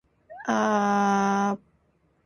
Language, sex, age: Indonesian, female, 19-29